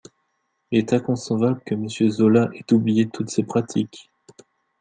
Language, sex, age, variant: French, male, 19-29, Français de métropole